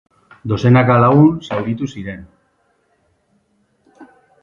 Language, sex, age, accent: Basque, male, 40-49, Mendebalekoa (Araba, Bizkaia, Gipuzkoako mendebaleko herri batzuk)